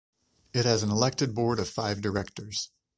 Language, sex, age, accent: English, male, 30-39, United States English